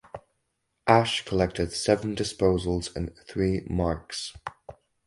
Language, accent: English, England English